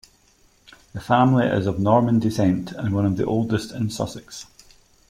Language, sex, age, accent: English, male, 50-59, Scottish English